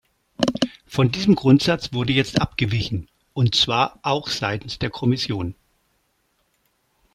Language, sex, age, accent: German, male, 60-69, Deutschland Deutsch